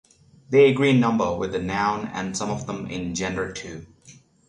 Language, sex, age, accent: English, male, 30-39, United States English; India and South Asia (India, Pakistan, Sri Lanka)